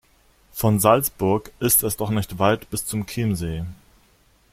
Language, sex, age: German, male, 30-39